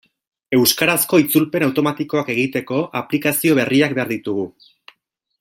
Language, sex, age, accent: Basque, male, 30-39, Erdialdekoa edo Nafarra (Gipuzkoa, Nafarroa)